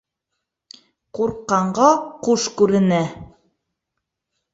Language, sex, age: Bashkir, female, 30-39